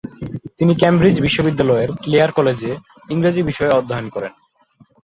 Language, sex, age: Bengali, male, under 19